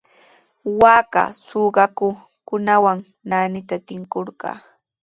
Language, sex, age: Sihuas Ancash Quechua, female, 19-29